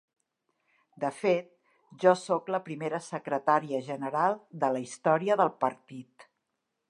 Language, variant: Catalan, Central